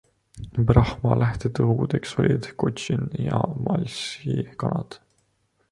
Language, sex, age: Estonian, male, 19-29